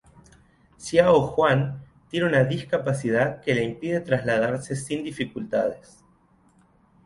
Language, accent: Spanish, Rioplatense: Argentina, Uruguay, este de Bolivia, Paraguay